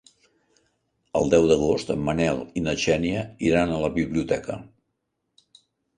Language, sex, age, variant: Catalan, male, 70-79, Central